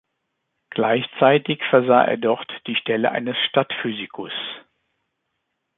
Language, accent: German, Deutschland Deutsch